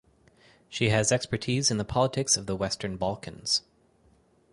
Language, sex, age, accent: English, male, 30-39, United States English